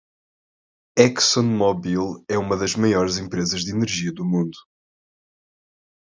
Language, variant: Portuguese, Portuguese (Portugal)